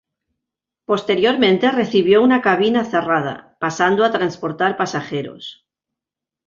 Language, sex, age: Spanish, female, 50-59